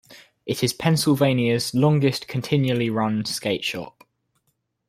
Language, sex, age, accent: English, male, 19-29, England English